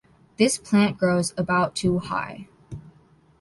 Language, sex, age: English, female, under 19